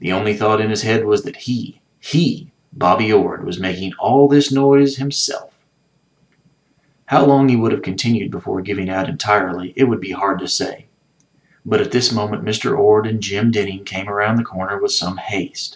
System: none